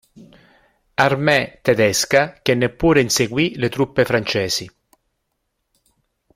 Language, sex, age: Italian, male, 50-59